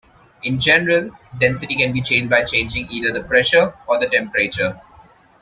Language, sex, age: English, male, 19-29